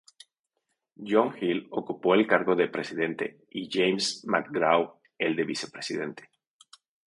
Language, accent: Spanish, México